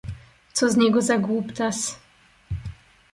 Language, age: Polish, 19-29